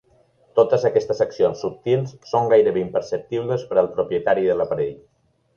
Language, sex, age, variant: Catalan, male, 50-59, Balear